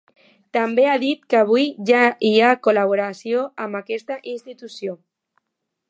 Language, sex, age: Catalan, female, under 19